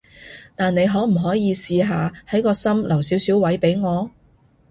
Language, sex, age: Cantonese, female, 30-39